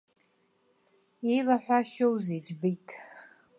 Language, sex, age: Abkhazian, female, 50-59